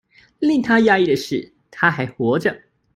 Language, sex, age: Chinese, male, 19-29